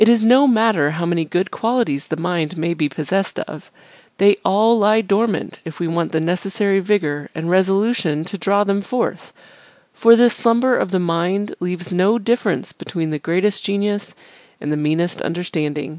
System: none